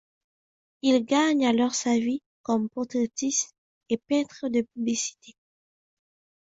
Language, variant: French, Français de métropole